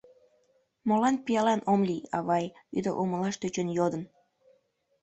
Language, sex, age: Mari, female, under 19